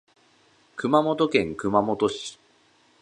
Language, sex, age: Japanese, male, 30-39